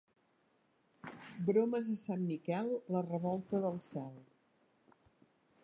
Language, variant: Catalan, Central